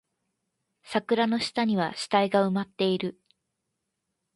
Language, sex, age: Japanese, female, 19-29